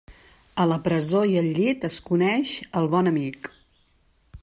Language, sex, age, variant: Catalan, female, 40-49, Central